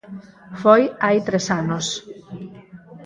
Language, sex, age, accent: Galician, female, 40-49, Normativo (estándar)